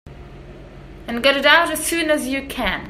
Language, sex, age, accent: English, female, 19-29, England English